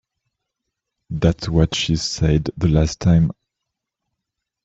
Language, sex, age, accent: English, male, 30-39, Canadian English